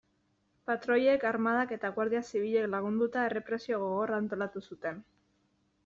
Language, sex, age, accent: Basque, female, 19-29, Mendebalekoa (Araba, Bizkaia, Gipuzkoako mendebaleko herri batzuk)